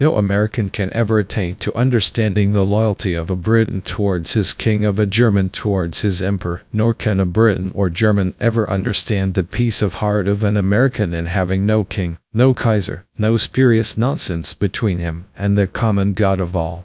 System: TTS, GradTTS